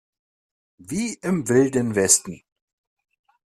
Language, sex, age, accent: German, male, 40-49, Deutschland Deutsch